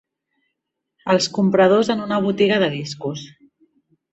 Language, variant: Catalan, Central